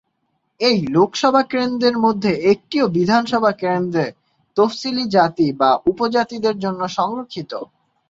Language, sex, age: Bengali, male, 19-29